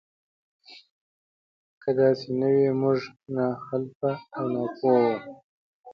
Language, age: Pashto, 30-39